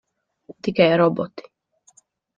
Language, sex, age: Latvian, female, under 19